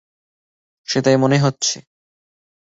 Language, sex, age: Bengali, male, under 19